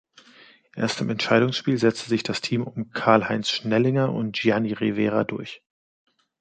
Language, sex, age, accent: German, male, 30-39, Deutschland Deutsch